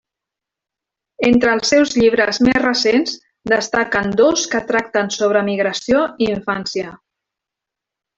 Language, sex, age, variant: Catalan, female, 40-49, Central